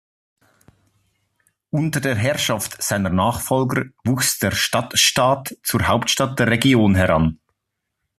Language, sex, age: German, male, 30-39